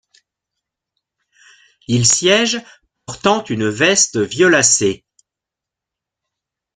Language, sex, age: French, male, 60-69